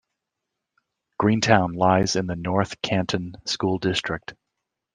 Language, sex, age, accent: English, male, 50-59, United States English